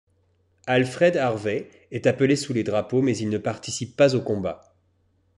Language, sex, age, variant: French, male, 40-49, Français de métropole